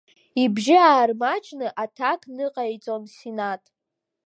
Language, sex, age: Abkhazian, female, 19-29